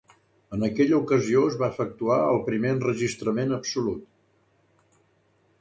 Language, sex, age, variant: Catalan, male, 70-79, Central